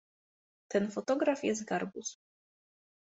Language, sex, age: Polish, female, 30-39